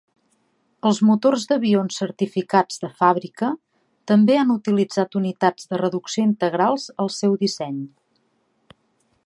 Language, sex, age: Catalan, female, 40-49